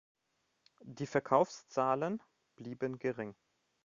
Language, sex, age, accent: German, male, 30-39, Deutschland Deutsch